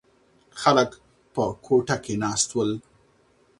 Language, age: Pashto, 40-49